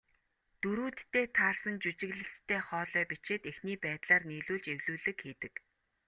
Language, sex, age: Mongolian, female, 30-39